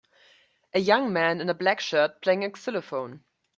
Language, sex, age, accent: English, male, 19-29, United States English